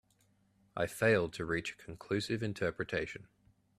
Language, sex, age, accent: English, male, 30-39, Australian English